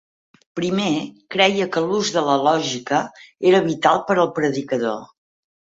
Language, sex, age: Catalan, female, 50-59